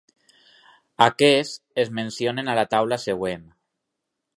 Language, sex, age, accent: Catalan, male, 30-39, valencià